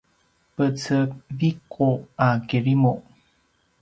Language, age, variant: Paiwan, 30-39, pinayuanan a kinaikacedasan (東排灣語)